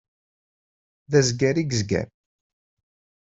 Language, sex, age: Kabyle, male, 30-39